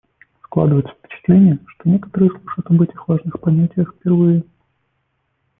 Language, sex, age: Russian, male, 30-39